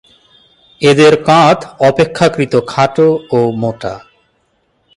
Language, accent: Bengali, Standard Bengali